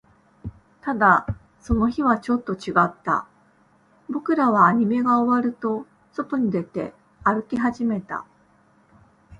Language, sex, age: Japanese, female, 40-49